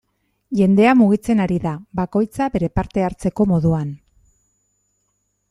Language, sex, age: Basque, female, 50-59